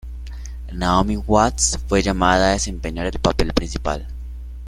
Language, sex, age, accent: Spanish, male, 19-29, Andino-Pacífico: Colombia, Perú, Ecuador, oeste de Bolivia y Venezuela andina